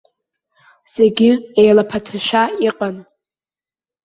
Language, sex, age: Abkhazian, female, under 19